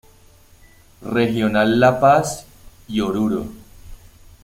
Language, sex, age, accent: Spanish, male, 19-29, Andino-Pacífico: Colombia, Perú, Ecuador, oeste de Bolivia y Venezuela andina